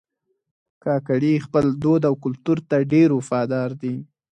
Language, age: Pashto, 19-29